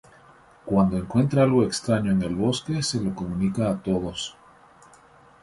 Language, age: Spanish, 50-59